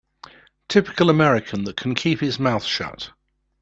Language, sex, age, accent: English, male, 70-79, England English